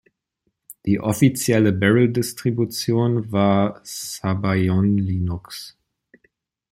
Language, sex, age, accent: German, male, 30-39, Deutschland Deutsch